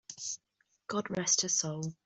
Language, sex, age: English, female, 30-39